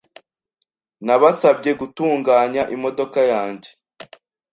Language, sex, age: Kinyarwanda, male, 19-29